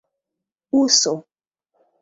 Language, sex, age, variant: Swahili, female, 19-29, Kiswahili cha Bara ya Tanzania